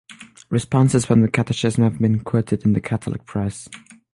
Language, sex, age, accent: English, male, under 19, french accent